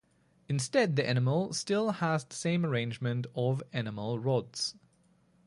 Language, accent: English, United States English; England English